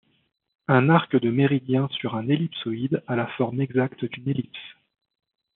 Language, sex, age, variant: French, male, 30-39, Français de métropole